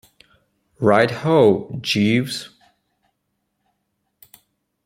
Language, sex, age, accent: English, male, 19-29, United States English